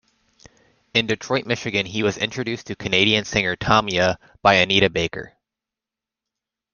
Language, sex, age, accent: English, male, 19-29, United States English